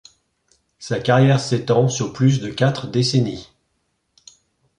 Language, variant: French, Français de métropole